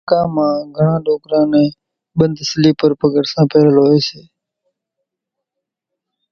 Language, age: Kachi Koli, 19-29